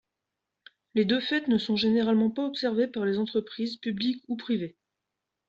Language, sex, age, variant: French, female, 30-39, Français de métropole